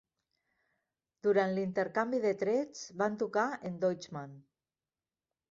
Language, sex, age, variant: Catalan, female, 50-59, Central